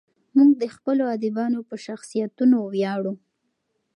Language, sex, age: Pashto, female, 19-29